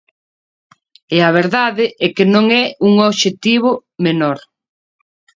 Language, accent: Galician, Normativo (estándar)